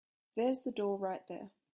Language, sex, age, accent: English, female, 19-29, Australian English